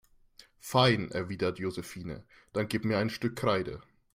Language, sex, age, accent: German, male, 19-29, Deutschland Deutsch